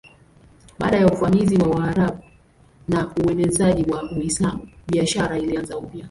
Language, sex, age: Swahili, female, 30-39